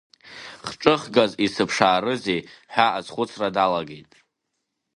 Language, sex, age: Abkhazian, male, under 19